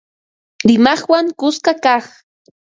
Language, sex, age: Ambo-Pasco Quechua, female, 30-39